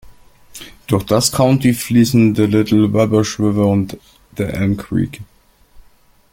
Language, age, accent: German, 30-39, Österreichisches Deutsch